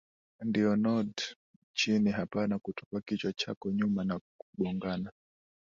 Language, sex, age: Swahili, male, 19-29